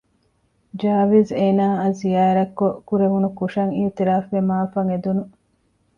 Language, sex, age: Divehi, female, 40-49